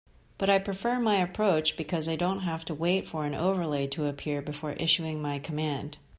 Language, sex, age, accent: English, female, 30-39, United States English